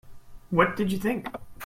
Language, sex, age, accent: English, male, 19-29, United States English